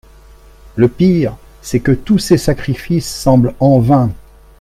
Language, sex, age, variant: French, male, 60-69, Français de métropole